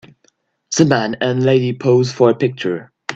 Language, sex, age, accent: English, male, under 19, England English